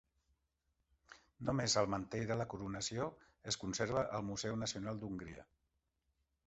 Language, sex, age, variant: Catalan, female, 40-49, Central